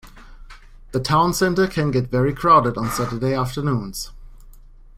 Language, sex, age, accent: English, male, 30-39, England English